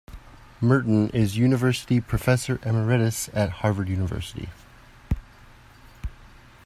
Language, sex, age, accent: English, male, 19-29, United States English